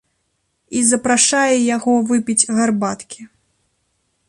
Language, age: Belarusian, 19-29